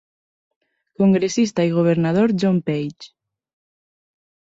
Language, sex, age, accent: Catalan, female, 19-29, valencià